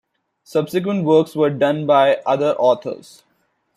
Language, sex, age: English, male, 19-29